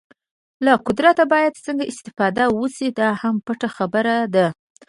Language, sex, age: Pashto, female, 19-29